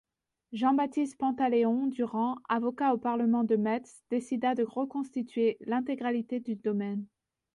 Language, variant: French, Français de métropole